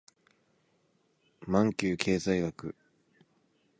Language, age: Japanese, 19-29